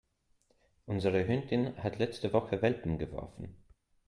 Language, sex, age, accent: German, male, 19-29, Österreichisches Deutsch